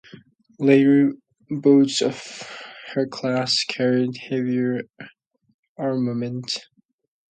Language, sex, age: English, male, under 19